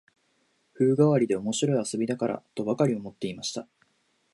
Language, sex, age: Japanese, male, 19-29